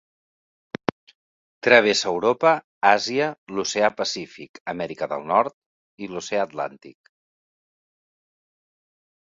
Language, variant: Catalan, Central